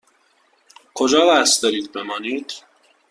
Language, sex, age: Persian, male, 19-29